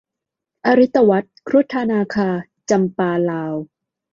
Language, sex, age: Thai, female, 30-39